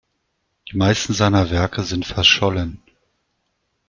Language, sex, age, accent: German, male, 40-49, Deutschland Deutsch